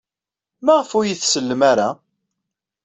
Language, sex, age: Kabyle, male, 40-49